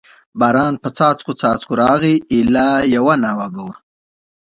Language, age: Pashto, 19-29